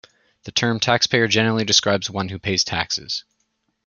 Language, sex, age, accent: English, male, 19-29, Canadian English